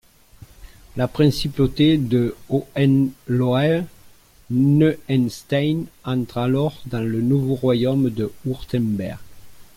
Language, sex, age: French, male, 60-69